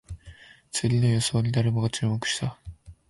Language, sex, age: Japanese, male, 19-29